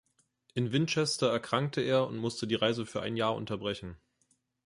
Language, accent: German, Deutschland Deutsch